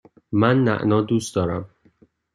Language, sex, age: Persian, male, 19-29